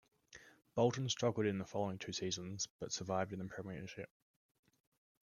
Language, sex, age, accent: English, male, 19-29, Australian English